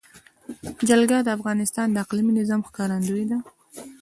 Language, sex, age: Pashto, female, 19-29